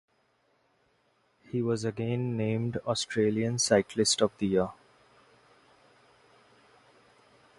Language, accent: English, India and South Asia (India, Pakistan, Sri Lanka)